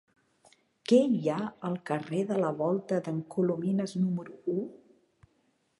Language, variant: Catalan, Central